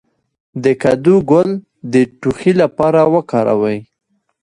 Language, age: Pashto, 19-29